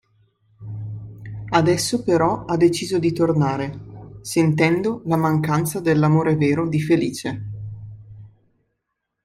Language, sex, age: Italian, female, 19-29